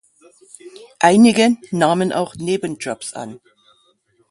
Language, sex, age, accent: German, female, 60-69, Deutschland Deutsch